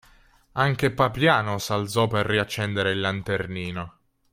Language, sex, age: Italian, male, 19-29